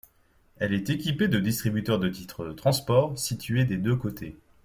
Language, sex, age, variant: French, male, 19-29, Français de métropole